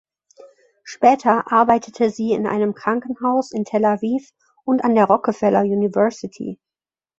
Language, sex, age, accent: German, female, 40-49, Deutschland Deutsch